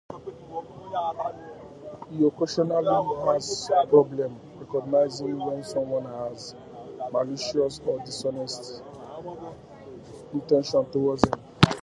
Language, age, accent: English, 30-39, England English